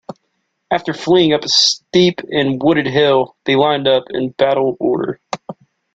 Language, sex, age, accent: English, male, 19-29, United States English